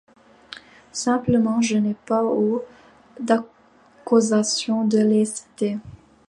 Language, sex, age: French, female, 19-29